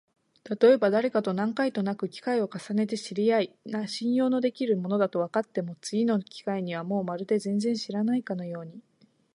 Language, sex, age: Japanese, female, 19-29